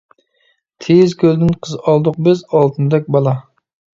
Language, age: Uyghur, 40-49